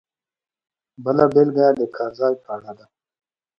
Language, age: Pashto, 30-39